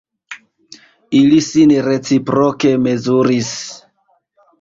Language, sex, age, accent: Esperanto, male, 30-39, Internacia